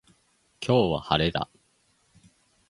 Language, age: Japanese, under 19